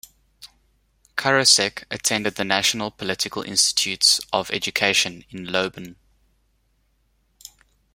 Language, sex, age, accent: English, male, 30-39, Southern African (South Africa, Zimbabwe, Namibia)